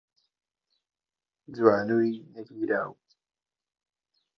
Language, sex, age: Central Kurdish, male, 19-29